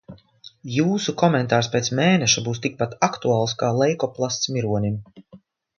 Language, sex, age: Latvian, female, 40-49